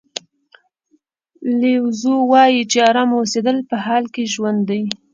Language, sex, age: Pashto, female, 19-29